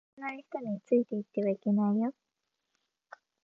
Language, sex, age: Japanese, female, under 19